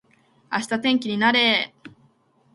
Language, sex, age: Japanese, female, 19-29